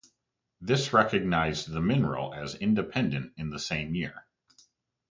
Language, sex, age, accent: English, male, 30-39, United States English